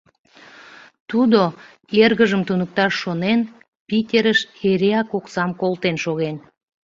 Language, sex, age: Mari, female, 40-49